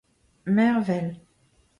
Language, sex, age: Breton, female, 50-59